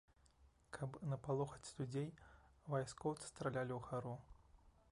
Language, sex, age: Belarusian, male, 30-39